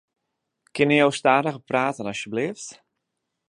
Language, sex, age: Western Frisian, male, 19-29